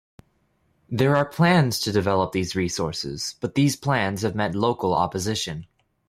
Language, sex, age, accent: English, male, 19-29, Canadian English